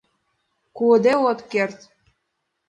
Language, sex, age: Mari, female, 19-29